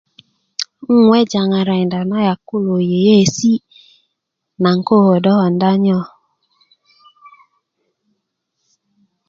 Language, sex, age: Kuku, female, 19-29